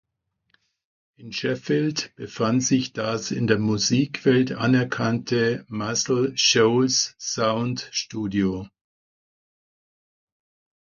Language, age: German, 60-69